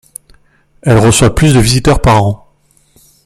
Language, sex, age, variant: French, male, 30-39, Français de métropole